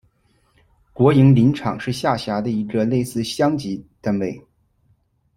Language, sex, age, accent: Chinese, male, 40-49, 出生地：河南省